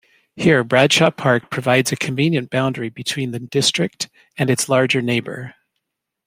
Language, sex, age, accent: English, male, 60-69, United States English